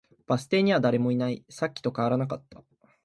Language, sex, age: Japanese, male, 19-29